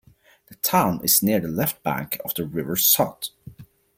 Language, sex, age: English, male, 30-39